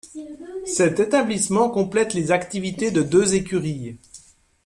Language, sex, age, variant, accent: French, male, 40-49, Français d'Europe, Français de Suisse